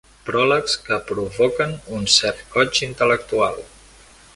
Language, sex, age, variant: Catalan, male, 19-29, Central